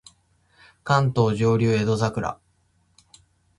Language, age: Japanese, 19-29